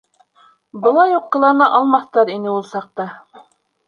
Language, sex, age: Bashkir, female, 19-29